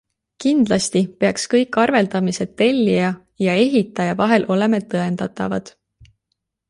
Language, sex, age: Estonian, female, 19-29